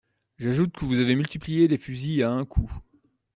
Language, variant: French, Français de métropole